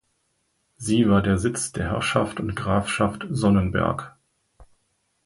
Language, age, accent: German, 50-59, Deutschland Deutsch